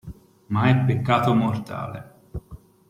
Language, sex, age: Italian, male, 40-49